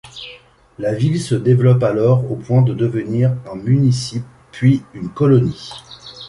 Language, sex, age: French, male, 40-49